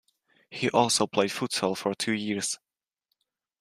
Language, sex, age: English, male, 19-29